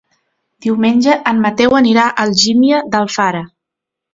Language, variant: Catalan, Central